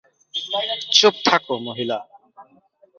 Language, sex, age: Bengali, male, 30-39